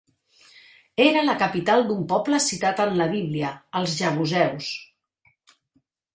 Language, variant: Catalan, Central